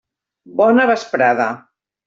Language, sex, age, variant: Catalan, female, 50-59, Central